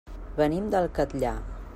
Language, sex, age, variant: Catalan, female, 40-49, Central